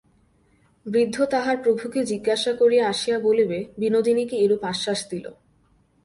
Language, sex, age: Bengali, female, 19-29